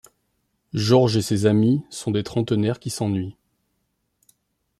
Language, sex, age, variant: French, male, 30-39, Français de métropole